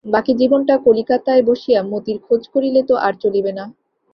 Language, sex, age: Bengali, female, 19-29